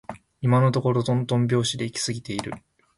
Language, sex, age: Japanese, male, 19-29